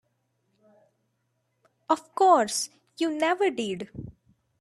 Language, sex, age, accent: English, female, 19-29, India and South Asia (India, Pakistan, Sri Lanka)